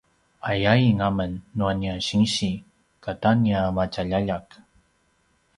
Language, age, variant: Paiwan, 30-39, pinayuanan a kinaikacedasan (東排灣語)